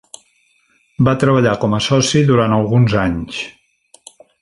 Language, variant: Catalan, Central